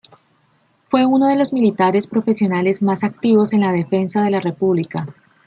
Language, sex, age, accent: Spanish, female, 30-39, Andino-Pacífico: Colombia, Perú, Ecuador, oeste de Bolivia y Venezuela andina